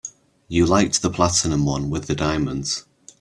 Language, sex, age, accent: English, male, 30-39, England English